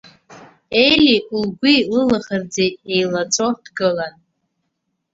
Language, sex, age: Abkhazian, female, under 19